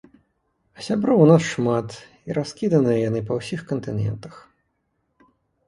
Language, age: Belarusian, 40-49